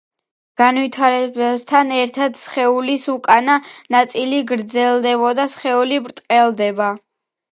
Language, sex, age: Georgian, female, under 19